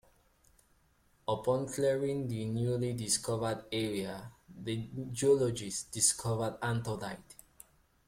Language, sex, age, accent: English, male, 19-29, England English